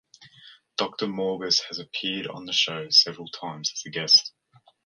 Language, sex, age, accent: English, male, 19-29, Australian English